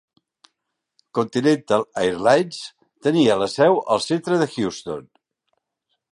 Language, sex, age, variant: Catalan, male, 70-79, Central